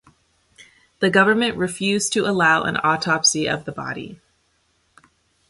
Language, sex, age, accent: English, male, 19-29, United States English